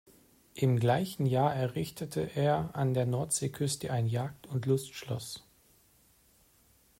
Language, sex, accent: German, male, Deutschland Deutsch